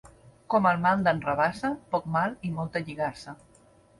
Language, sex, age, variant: Catalan, female, 50-59, Central